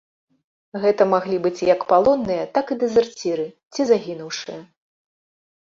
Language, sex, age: Belarusian, female, 40-49